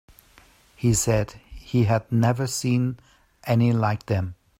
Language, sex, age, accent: English, male, 40-49, United States English